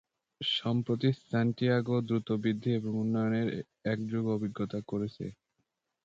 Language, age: Bengali, 19-29